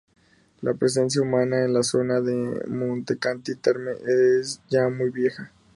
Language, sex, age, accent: Spanish, male, 19-29, México